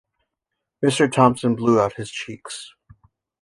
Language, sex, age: English, male, 30-39